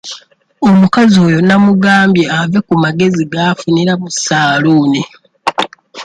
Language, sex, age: Ganda, male, 19-29